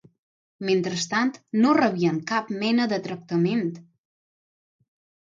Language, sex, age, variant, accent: Catalan, female, under 19, Balear, balear; mallorquí